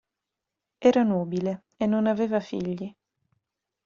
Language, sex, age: Italian, female, 19-29